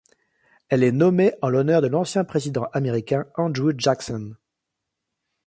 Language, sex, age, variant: French, male, 40-49, Français de métropole